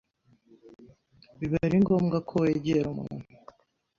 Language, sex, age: Kinyarwanda, male, under 19